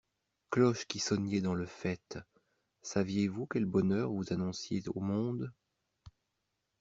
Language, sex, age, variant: French, male, 50-59, Français de métropole